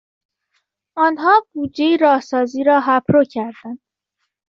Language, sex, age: Persian, female, under 19